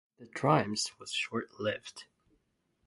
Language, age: English, 19-29